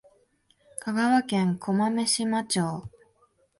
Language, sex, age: Japanese, female, 19-29